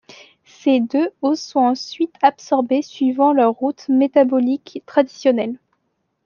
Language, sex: French, female